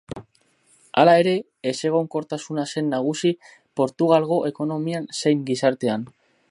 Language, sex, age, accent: Basque, male, 19-29, Mendebalekoa (Araba, Bizkaia, Gipuzkoako mendebaleko herri batzuk)